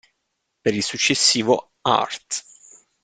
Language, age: Italian, 40-49